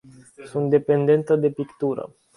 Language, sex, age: Romanian, male, 19-29